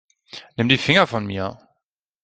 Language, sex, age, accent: German, male, 30-39, Deutschland Deutsch